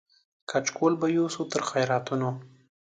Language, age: Pashto, 19-29